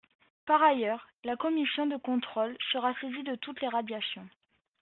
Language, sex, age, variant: French, male, 19-29, Français de métropole